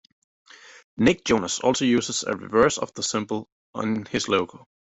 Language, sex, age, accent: English, male, 30-39, United States English